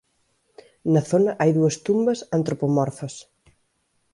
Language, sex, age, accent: Galician, female, 19-29, Central (gheada)